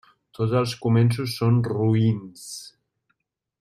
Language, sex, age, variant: Catalan, male, 19-29, Central